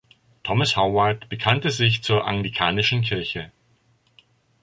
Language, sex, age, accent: German, male, 50-59, Deutschland Deutsch